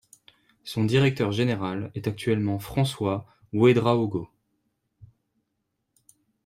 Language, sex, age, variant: French, male, 19-29, Français de métropole